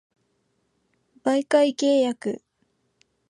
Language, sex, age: Japanese, female, 19-29